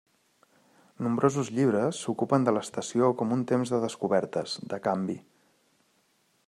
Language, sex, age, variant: Catalan, male, 30-39, Central